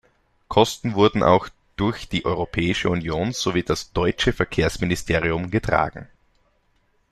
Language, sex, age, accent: German, male, 19-29, Österreichisches Deutsch